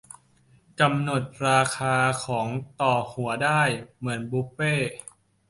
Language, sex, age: Thai, male, 19-29